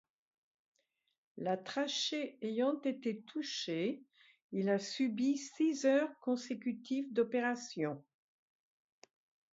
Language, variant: French, Français de métropole